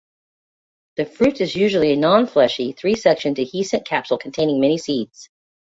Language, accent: English, United States English